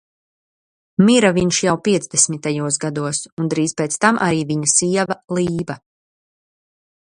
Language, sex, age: Latvian, female, 30-39